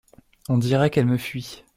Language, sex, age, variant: French, male, 19-29, Français de métropole